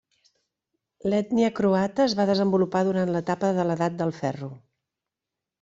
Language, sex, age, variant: Catalan, female, 50-59, Central